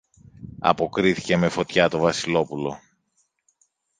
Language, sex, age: Greek, male, 50-59